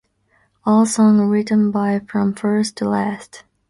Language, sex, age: English, female, under 19